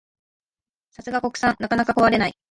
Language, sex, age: Japanese, female, 19-29